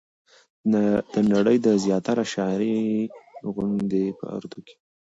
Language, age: Pashto, 19-29